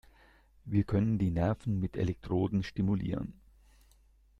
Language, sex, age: German, male, 60-69